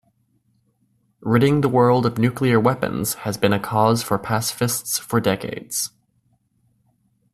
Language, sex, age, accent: English, male, 19-29, United States English